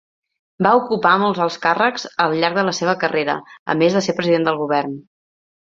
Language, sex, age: Catalan, female, 30-39